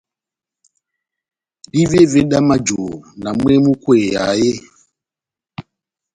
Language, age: Batanga, 70-79